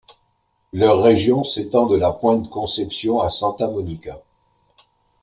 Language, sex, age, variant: French, male, 70-79, Français de métropole